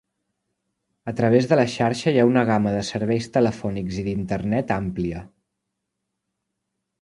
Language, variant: Catalan, Central